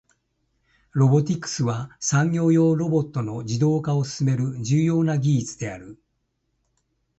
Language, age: Japanese, 70-79